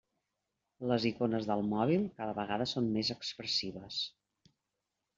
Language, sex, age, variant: Catalan, female, 40-49, Central